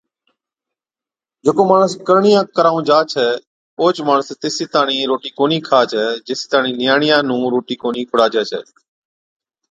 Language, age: Od, 50-59